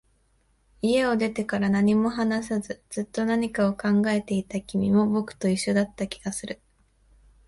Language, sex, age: Japanese, female, 19-29